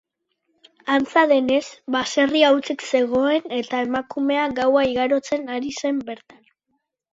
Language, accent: Basque, Mendebalekoa (Araba, Bizkaia, Gipuzkoako mendebaleko herri batzuk)